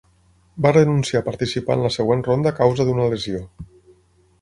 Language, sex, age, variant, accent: Catalan, male, 40-49, Tortosí, nord-occidental; Tortosí